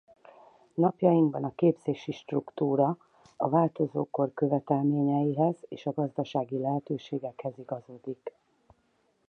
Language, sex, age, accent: Hungarian, female, 40-49, budapesti